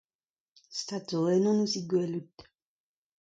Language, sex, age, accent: Breton, female, 50-59, Kerneveg